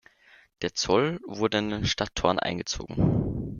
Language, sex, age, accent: German, male, under 19, Österreichisches Deutsch